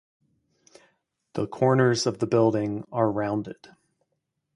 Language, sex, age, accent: English, male, 30-39, United States English